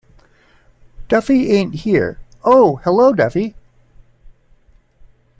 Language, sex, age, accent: English, male, 60-69, United States English